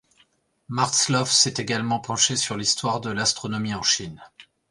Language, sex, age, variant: French, male, 30-39, Français de métropole